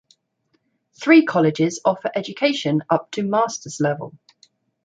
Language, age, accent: English, 30-39, England English